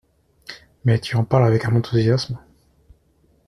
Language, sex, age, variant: French, male, 30-39, Français de métropole